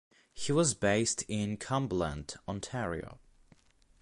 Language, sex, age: English, male, under 19